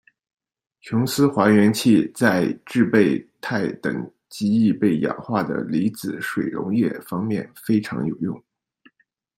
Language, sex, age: Chinese, male, 40-49